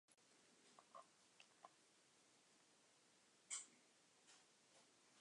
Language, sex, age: English, male, under 19